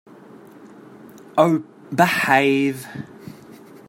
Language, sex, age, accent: English, male, 19-29, Australian English